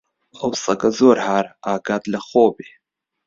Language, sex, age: Central Kurdish, male, under 19